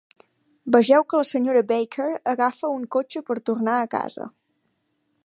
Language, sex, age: Catalan, female, 19-29